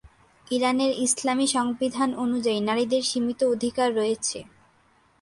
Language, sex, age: Bengali, female, under 19